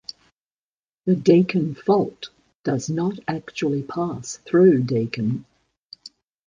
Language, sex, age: English, female, 70-79